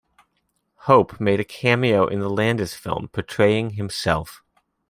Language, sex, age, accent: English, male, 30-39, United States English